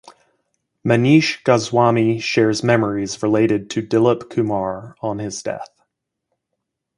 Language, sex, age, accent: English, male, 30-39, United States English